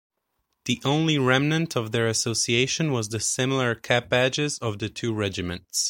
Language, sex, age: English, male, 19-29